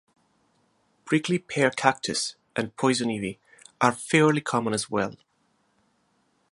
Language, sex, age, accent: English, male, 19-29, England English